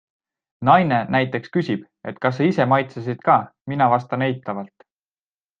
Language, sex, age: Estonian, male, 19-29